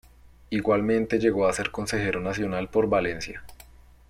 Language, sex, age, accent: Spanish, male, 19-29, Andino-Pacífico: Colombia, Perú, Ecuador, oeste de Bolivia y Venezuela andina